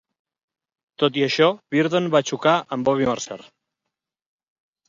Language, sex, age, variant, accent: Catalan, male, 40-49, Central, central